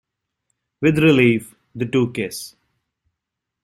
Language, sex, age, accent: English, male, 19-29, United States English